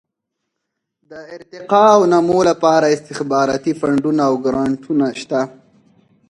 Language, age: Pashto, 19-29